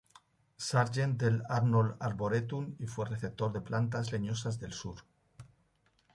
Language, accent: Spanish, España: Centro-Sur peninsular (Madrid, Toledo, Castilla-La Mancha)